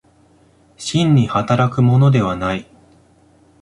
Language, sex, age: Japanese, male, 19-29